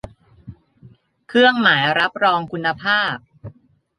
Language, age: Thai, 19-29